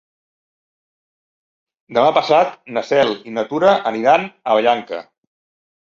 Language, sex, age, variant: Catalan, male, 40-49, Central